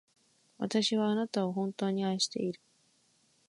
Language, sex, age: Japanese, female, 19-29